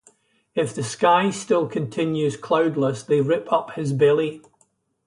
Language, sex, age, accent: English, male, 70-79, Scottish English